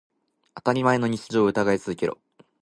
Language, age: Japanese, 19-29